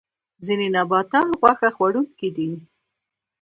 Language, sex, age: Pashto, female, 19-29